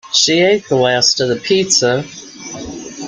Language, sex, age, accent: English, female, 60-69, United States English